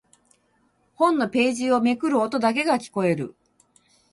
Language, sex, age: Japanese, female, 60-69